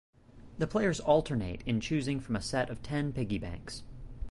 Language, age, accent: English, 19-29, United States English